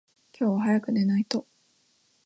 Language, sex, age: Japanese, female, 19-29